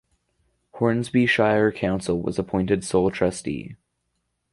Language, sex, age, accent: English, male, under 19, Canadian English